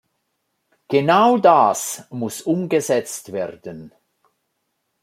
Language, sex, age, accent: German, male, 50-59, Schweizerdeutsch